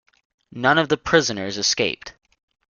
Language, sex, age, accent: English, male, under 19, United States English